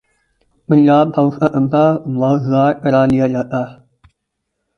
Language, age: Urdu, 19-29